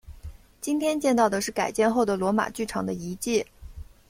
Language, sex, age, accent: Chinese, female, 30-39, 出生地：上海市